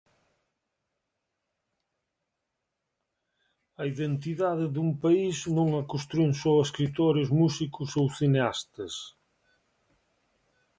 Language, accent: Galician, Oriental (común en zona oriental)